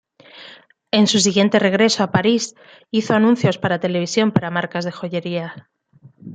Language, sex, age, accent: Spanish, female, 30-39, España: Centro-Sur peninsular (Madrid, Toledo, Castilla-La Mancha)